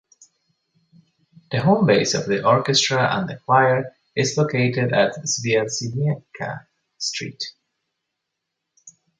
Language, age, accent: English, 30-39, Canadian English